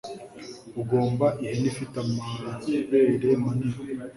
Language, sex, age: Kinyarwanda, male, 19-29